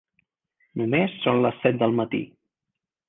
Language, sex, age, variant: Catalan, male, 50-59, Central